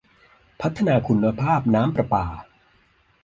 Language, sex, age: Thai, male, 40-49